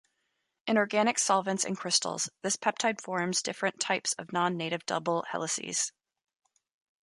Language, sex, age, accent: English, female, 30-39, United States English